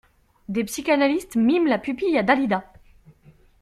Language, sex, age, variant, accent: French, female, 30-39, Français d'Amérique du Nord, Français du Canada